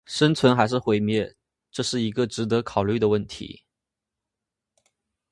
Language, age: Chinese, 19-29